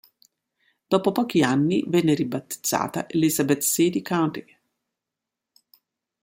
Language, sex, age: Italian, female, 60-69